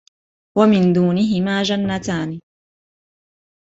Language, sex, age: Arabic, female, 19-29